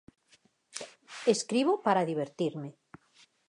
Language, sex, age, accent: Galician, female, 50-59, Normativo (estándar)